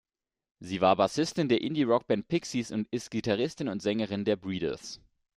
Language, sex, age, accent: German, male, 19-29, Deutschland Deutsch